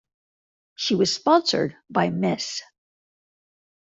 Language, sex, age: English, female, 50-59